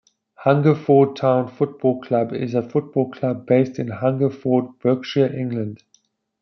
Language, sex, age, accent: English, male, 40-49, Southern African (South Africa, Zimbabwe, Namibia)